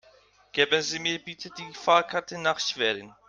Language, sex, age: German, male, under 19